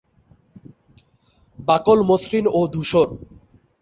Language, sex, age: Bengali, male, 19-29